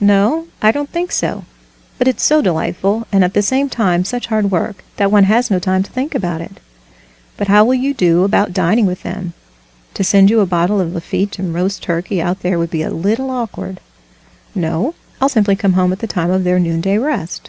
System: none